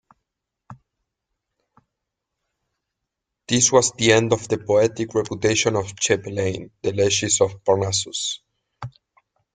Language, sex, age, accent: English, male, 19-29, United States English